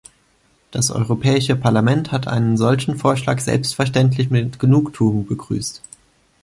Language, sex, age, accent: German, male, 19-29, Deutschland Deutsch